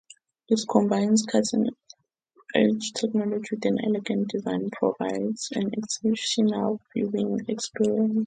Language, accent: English, Southern African (South Africa, Zimbabwe, Namibia)